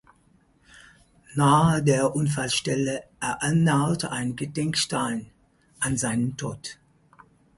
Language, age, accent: German, 50-59, Deutschland Deutsch